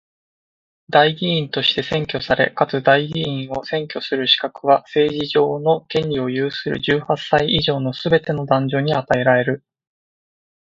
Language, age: Japanese, 19-29